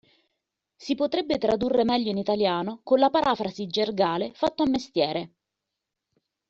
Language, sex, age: Italian, female, 40-49